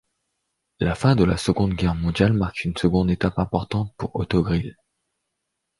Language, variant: French, Français de métropole